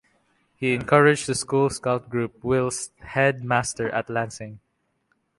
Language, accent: English, Filipino